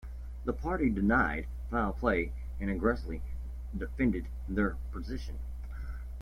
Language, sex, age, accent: English, male, 40-49, United States English